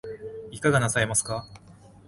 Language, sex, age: Japanese, male, 19-29